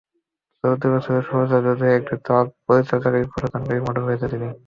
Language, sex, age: Bengali, male, 19-29